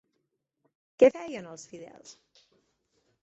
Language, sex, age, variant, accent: Catalan, female, 40-49, Central, Barcelonès